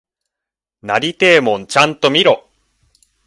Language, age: Japanese, 19-29